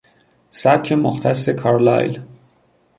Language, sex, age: Persian, male, 30-39